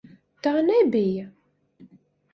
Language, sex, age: Latvian, female, 30-39